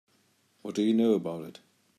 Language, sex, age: English, male, 40-49